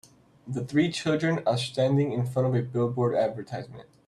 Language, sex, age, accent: English, male, 30-39, United States English